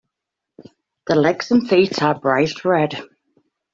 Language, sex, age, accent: English, female, 40-49, England English